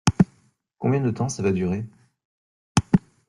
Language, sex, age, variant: French, male, 19-29, Français de métropole